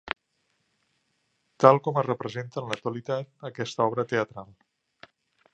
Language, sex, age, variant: Catalan, male, 60-69, Central